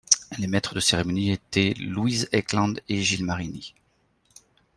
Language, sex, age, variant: French, male, 40-49, Français de métropole